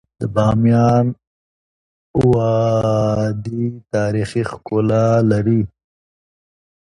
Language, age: Pashto, 40-49